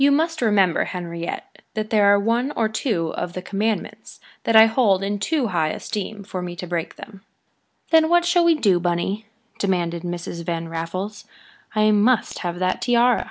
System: none